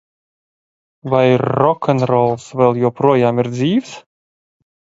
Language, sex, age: Latvian, male, 40-49